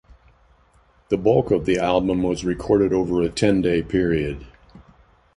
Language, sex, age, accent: English, male, 70-79, United States English